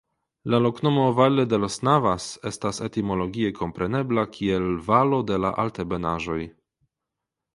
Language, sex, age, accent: Esperanto, male, 30-39, Internacia